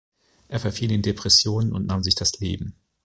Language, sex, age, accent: German, male, 40-49, Deutschland Deutsch